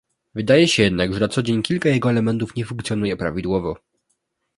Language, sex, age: Polish, male, 19-29